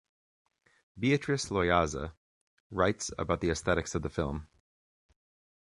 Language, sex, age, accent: English, male, 30-39, United States English